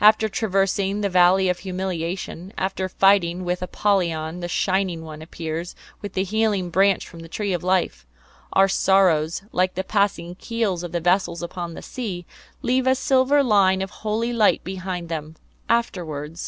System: none